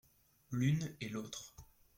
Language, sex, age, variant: French, male, under 19, Français de métropole